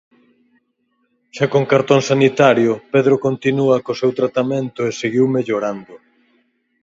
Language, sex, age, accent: Galician, male, 30-39, Normativo (estándar)